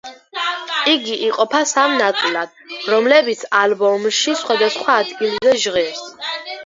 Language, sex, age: Georgian, female, under 19